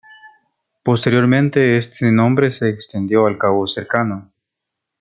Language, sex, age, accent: Spanish, male, 19-29, América central